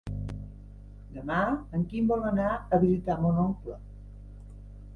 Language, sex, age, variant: Catalan, female, 50-59, Septentrional